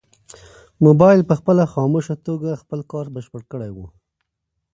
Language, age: Pashto, 19-29